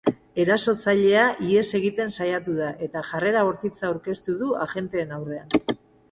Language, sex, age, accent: Basque, female, 40-49, Mendebalekoa (Araba, Bizkaia, Gipuzkoako mendebaleko herri batzuk)